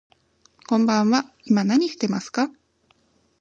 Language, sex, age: Japanese, female, 19-29